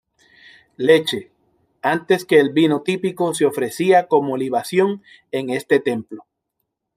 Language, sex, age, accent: Spanish, male, 40-49, Caribe: Cuba, Venezuela, Puerto Rico, República Dominicana, Panamá, Colombia caribeña, México caribeño, Costa del golfo de México